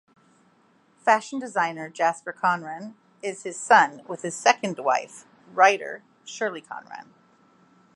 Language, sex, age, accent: English, female, 40-49, United States English